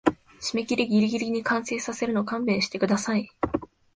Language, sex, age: Japanese, female, 19-29